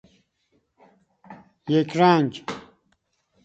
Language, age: Persian, 70-79